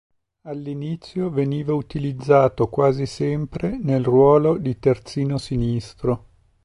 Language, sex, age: Italian, male, 40-49